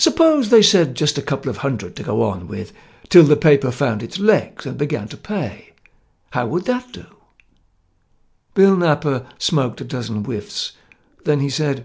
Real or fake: real